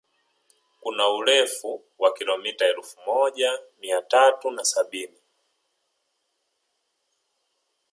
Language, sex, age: Swahili, male, 30-39